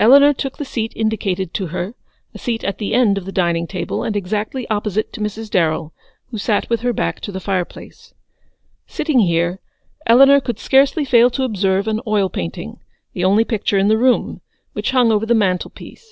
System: none